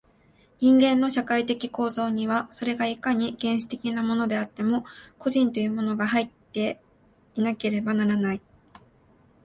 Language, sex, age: Japanese, female, 19-29